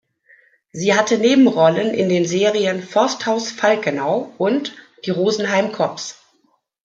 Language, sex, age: German, female, 50-59